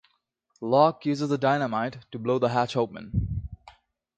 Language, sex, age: English, male, 19-29